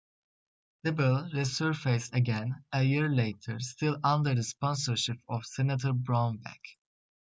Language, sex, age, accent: English, male, under 19, United States English